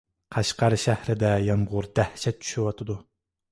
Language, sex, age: Uyghur, male, 19-29